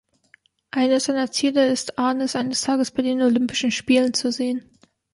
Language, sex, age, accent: German, female, 19-29, Deutschland Deutsch